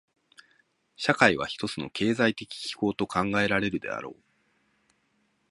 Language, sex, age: Japanese, male, 40-49